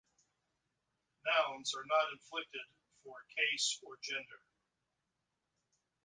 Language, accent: English, United States English